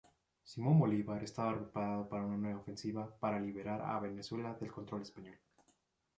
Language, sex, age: Spanish, male, 19-29